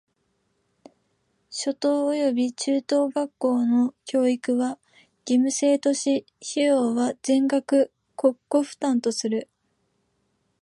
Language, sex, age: Japanese, female, 19-29